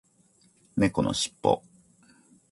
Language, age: Japanese, 40-49